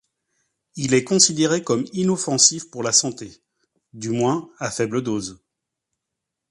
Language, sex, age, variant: French, male, 30-39, Français de métropole